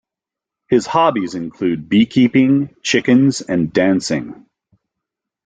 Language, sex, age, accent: English, male, 50-59, United States English